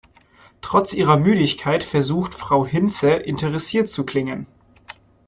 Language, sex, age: German, male, 19-29